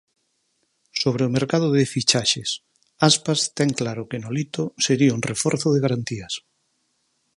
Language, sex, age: Galician, male, 50-59